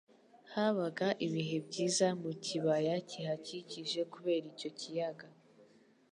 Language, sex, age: Kinyarwanda, female, 19-29